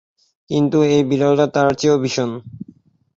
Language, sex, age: Bengali, male, 19-29